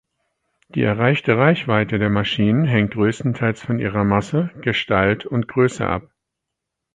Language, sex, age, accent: German, male, 40-49, Deutschland Deutsch